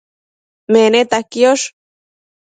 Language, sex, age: Matsés, female, under 19